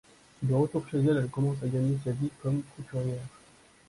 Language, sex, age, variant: French, male, 19-29, Français de métropole